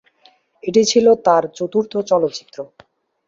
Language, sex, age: Bengali, male, under 19